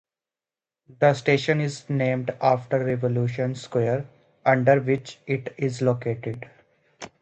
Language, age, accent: English, 19-29, England English